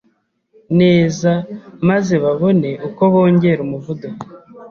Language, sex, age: Kinyarwanda, male, 30-39